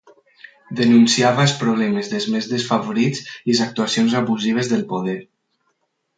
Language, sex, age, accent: Catalan, male, 19-29, valencià